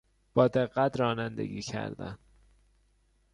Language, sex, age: Persian, male, 19-29